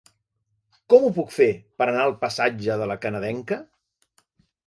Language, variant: Catalan, Central